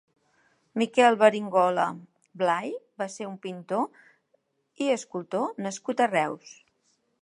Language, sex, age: Catalan, female, 60-69